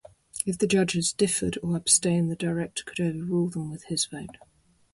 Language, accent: English, England English